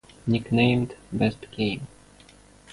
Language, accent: English, United States English